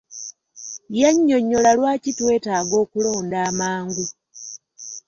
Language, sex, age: Ganda, female, 50-59